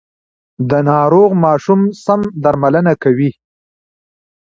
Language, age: Pashto, 40-49